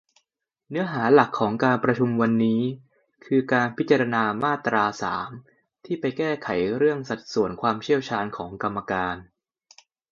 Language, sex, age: Thai, male, 19-29